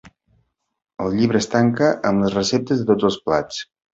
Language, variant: Catalan, Central